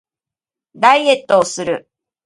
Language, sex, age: Japanese, female, 40-49